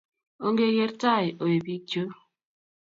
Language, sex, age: Kalenjin, female, 19-29